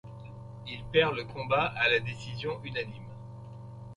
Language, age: French, 60-69